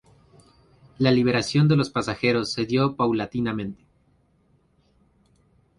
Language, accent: Spanish, Andino-Pacífico: Colombia, Perú, Ecuador, oeste de Bolivia y Venezuela andina